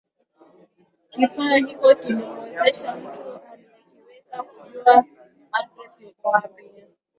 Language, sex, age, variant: Swahili, female, 19-29, Kiswahili cha Bara ya Kenya